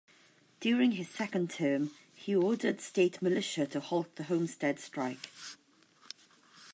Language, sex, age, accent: English, female, 30-39, Welsh English